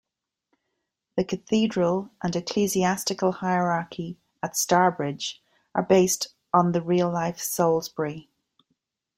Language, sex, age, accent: English, female, 50-59, Irish English